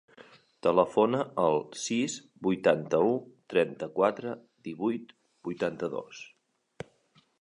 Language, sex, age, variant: Catalan, male, 30-39, Central